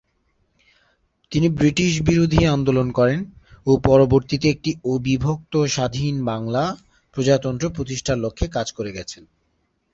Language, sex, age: Bengali, male, 19-29